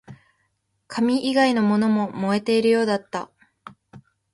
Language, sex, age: Japanese, female, 19-29